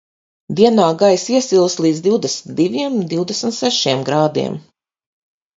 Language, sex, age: Latvian, female, 50-59